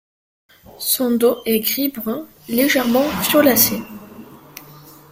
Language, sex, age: French, female, 19-29